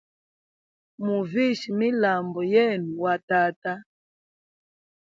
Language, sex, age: Hemba, female, 30-39